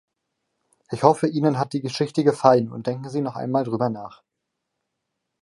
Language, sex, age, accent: German, male, 19-29, Deutschland Deutsch